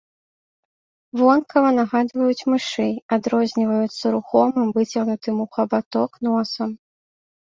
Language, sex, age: Belarusian, female, 19-29